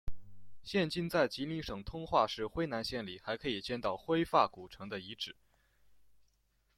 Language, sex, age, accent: Chinese, male, under 19, 出生地：湖北省